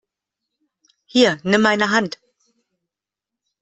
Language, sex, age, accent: German, female, 50-59, Deutschland Deutsch